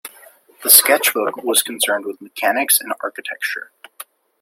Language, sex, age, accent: English, male, 19-29, United States English